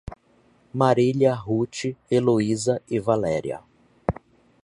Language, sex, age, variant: Portuguese, male, 19-29, Portuguese (Brasil)